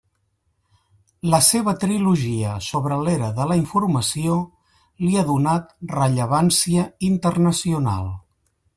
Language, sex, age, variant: Catalan, male, 40-49, Central